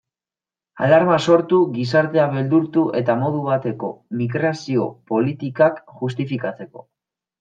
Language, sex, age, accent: Basque, male, 19-29, Mendebalekoa (Araba, Bizkaia, Gipuzkoako mendebaleko herri batzuk)